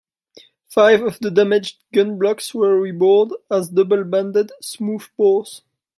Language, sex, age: English, male, 19-29